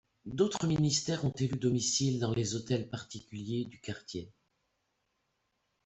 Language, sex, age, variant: French, female, 60-69, Français de métropole